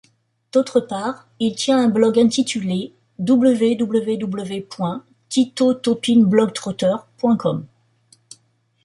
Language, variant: French, Français de métropole